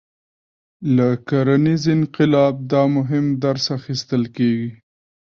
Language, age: Pashto, 19-29